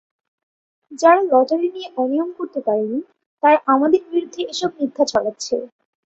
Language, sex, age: Bengali, female, 19-29